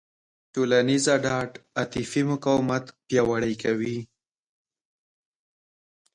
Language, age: Pashto, under 19